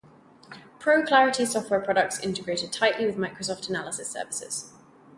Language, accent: English, England English